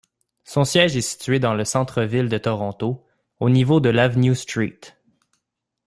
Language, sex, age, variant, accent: French, male, 19-29, Français d'Amérique du Nord, Français du Canada